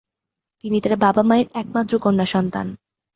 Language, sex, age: Bengali, female, under 19